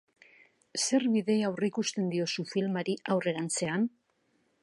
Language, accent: Basque, Mendebalekoa (Araba, Bizkaia, Gipuzkoako mendebaleko herri batzuk)